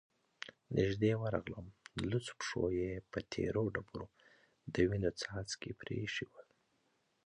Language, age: Pashto, 19-29